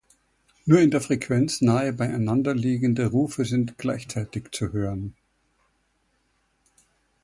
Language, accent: German, Deutschland Deutsch